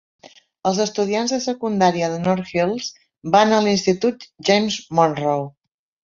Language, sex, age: Catalan, female, 60-69